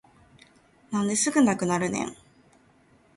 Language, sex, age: Japanese, female, 19-29